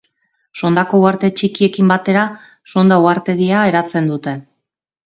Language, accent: Basque, Mendebalekoa (Araba, Bizkaia, Gipuzkoako mendebaleko herri batzuk)